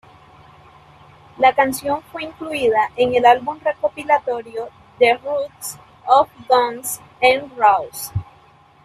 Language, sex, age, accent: Spanish, female, 19-29, Caribe: Cuba, Venezuela, Puerto Rico, República Dominicana, Panamá, Colombia caribeña, México caribeño, Costa del golfo de México